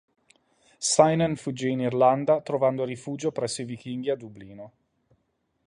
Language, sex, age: Italian, male, 30-39